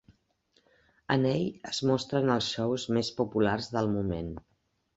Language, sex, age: Catalan, female, 60-69